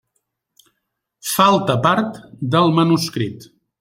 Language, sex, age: Catalan, male, 50-59